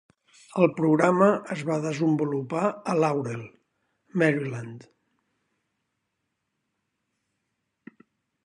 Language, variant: Catalan, Central